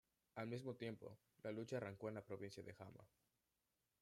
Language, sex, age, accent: Spanish, male, under 19, México